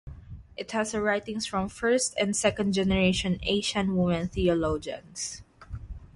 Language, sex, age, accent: English, female, 19-29, United States English; Filipino